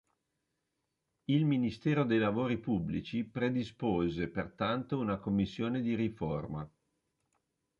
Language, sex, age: Italian, female, 60-69